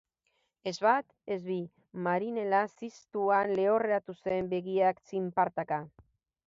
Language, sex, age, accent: Basque, female, 40-49, Mendebalekoa (Araba, Bizkaia, Gipuzkoako mendebaleko herri batzuk)